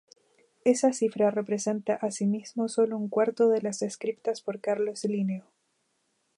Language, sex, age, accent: Spanish, female, 19-29, Chileno: Chile, Cuyo